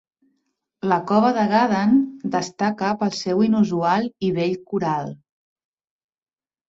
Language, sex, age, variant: Catalan, female, 30-39, Central